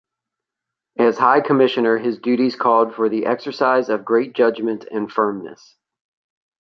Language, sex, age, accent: English, male, 30-39, United States English